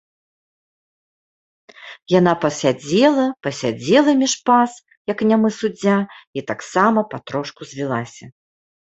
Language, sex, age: Belarusian, female, 40-49